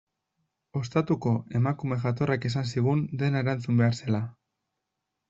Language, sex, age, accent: Basque, male, 19-29, Mendebalekoa (Araba, Bizkaia, Gipuzkoako mendebaleko herri batzuk)